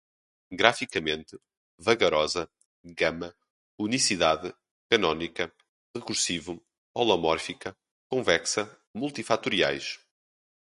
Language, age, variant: Portuguese, 19-29, Portuguese (Portugal)